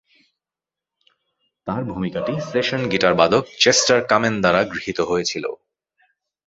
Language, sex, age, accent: Bengali, male, 30-39, চলিত